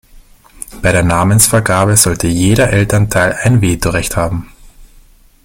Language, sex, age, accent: German, male, 19-29, Österreichisches Deutsch